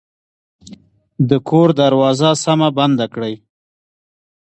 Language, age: Pashto, 30-39